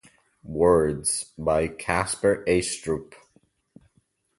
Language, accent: English, United States English